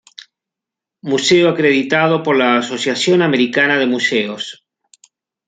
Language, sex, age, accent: Spanish, male, 50-59, Rioplatense: Argentina, Uruguay, este de Bolivia, Paraguay